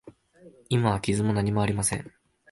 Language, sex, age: Japanese, male, 19-29